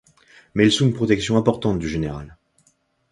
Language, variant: French, Français de métropole